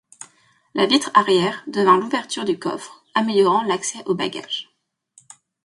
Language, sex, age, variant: French, female, 19-29, Français de métropole